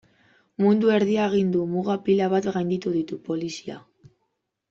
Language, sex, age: Basque, female, 19-29